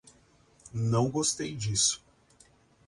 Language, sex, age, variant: Portuguese, male, 40-49, Portuguese (Brasil)